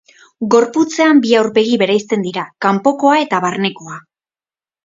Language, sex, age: Basque, female, 19-29